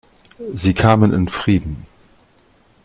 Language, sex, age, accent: German, male, 40-49, Deutschland Deutsch